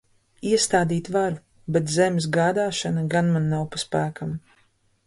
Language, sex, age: Latvian, female, 30-39